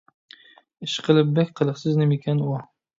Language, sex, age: Uyghur, male, 30-39